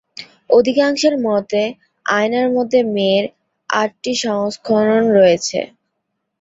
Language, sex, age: Bengali, female, 19-29